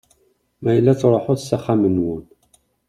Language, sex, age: Kabyle, male, 30-39